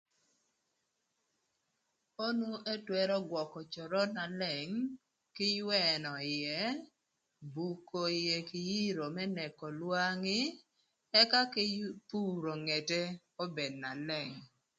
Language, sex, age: Thur, female, 30-39